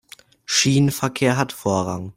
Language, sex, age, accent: German, male, under 19, Deutschland Deutsch